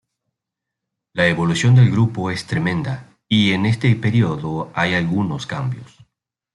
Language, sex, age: Spanish, male, 30-39